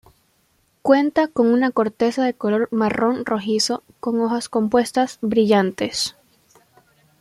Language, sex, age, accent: Spanish, female, under 19, Andino-Pacífico: Colombia, Perú, Ecuador, oeste de Bolivia y Venezuela andina